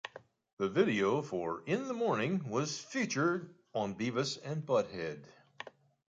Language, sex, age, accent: English, male, 70-79, United States English